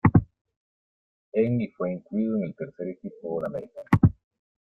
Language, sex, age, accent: Spanish, male, 50-59, América central